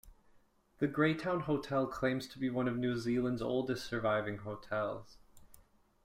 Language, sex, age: English, male, 19-29